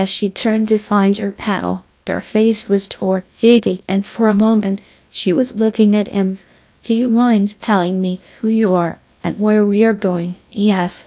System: TTS, GlowTTS